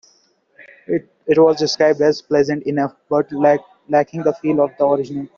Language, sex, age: English, male, 19-29